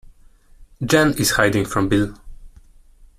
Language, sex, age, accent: English, male, 19-29, England English